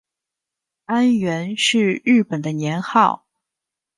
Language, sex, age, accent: Chinese, male, 19-29, 出生地：北京市